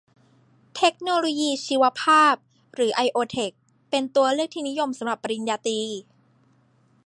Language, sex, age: Thai, female, 19-29